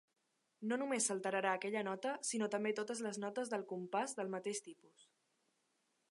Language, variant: Catalan, Central